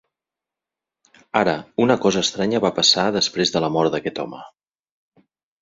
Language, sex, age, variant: Catalan, male, 40-49, Central